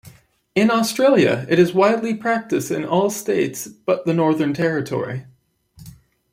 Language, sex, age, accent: English, male, 19-29, Canadian English